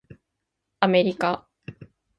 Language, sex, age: Japanese, female, 19-29